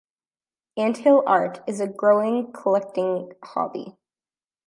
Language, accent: English, United States English